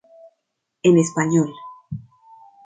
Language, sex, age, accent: Spanish, female, 40-49, Andino-Pacífico: Colombia, Perú, Ecuador, oeste de Bolivia y Venezuela andina